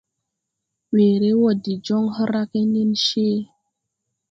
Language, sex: Tupuri, female